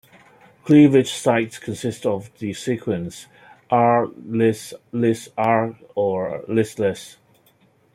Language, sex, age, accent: English, male, 30-39, Hong Kong English